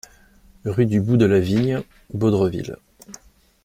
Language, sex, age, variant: French, male, 30-39, Français de métropole